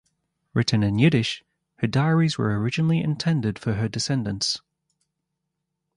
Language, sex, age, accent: English, male, 30-39, Australian English